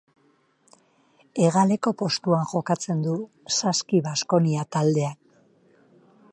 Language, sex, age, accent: Basque, female, 50-59, Mendebalekoa (Araba, Bizkaia, Gipuzkoako mendebaleko herri batzuk)